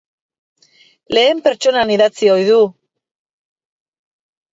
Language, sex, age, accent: Basque, female, 40-49, Erdialdekoa edo Nafarra (Gipuzkoa, Nafarroa)